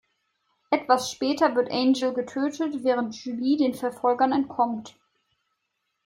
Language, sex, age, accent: German, female, 19-29, Deutschland Deutsch